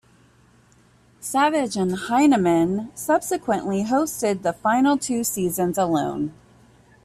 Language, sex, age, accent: English, female, 40-49, United States English